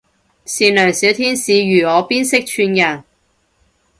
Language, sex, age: Cantonese, female, 30-39